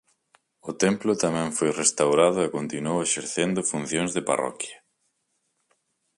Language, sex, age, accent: Galician, male, 19-29, Central (gheada)